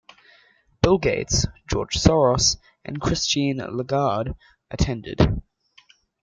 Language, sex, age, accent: English, male, under 19, Australian English